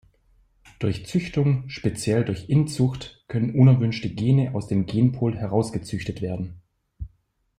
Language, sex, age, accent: German, male, 30-39, Deutschland Deutsch